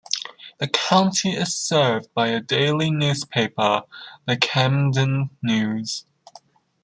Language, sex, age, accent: English, male, 19-29, Canadian English